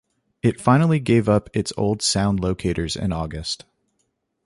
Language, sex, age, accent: English, male, 19-29, United States English